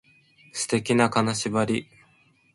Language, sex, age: Japanese, male, 19-29